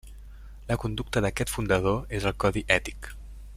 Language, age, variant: Catalan, 19-29, Central